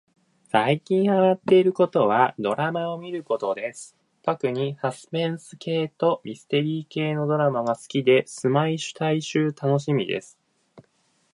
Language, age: Japanese, 19-29